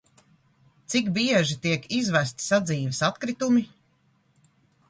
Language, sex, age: Latvian, female, 40-49